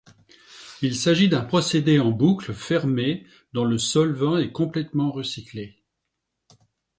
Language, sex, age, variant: French, male, 60-69, Français de métropole